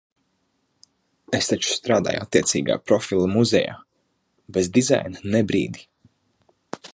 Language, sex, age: Latvian, male, 19-29